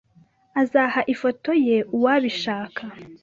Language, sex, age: Kinyarwanda, male, 30-39